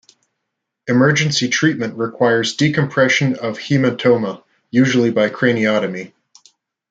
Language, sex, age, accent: English, male, 19-29, United States English